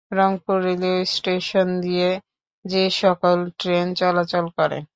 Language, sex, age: Bengali, female, 19-29